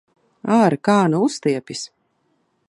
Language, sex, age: Latvian, female, 30-39